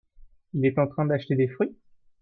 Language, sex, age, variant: French, male, 19-29, Français de métropole